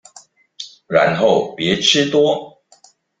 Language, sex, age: Chinese, male, 40-49